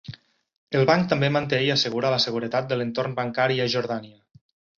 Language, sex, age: Catalan, male, 30-39